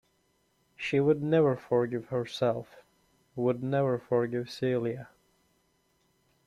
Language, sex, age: English, male, 19-29